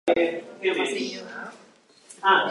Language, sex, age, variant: Catalan, female, under 19, Alacantí